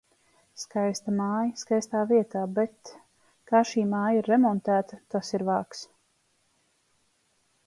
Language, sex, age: Latvian, female, 30-39